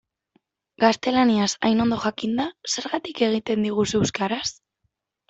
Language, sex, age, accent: Basque, female, 19-29, Mendebalekoa (Araba, Bizkaia, Gipuzkoako mendebaleko herri batzuk)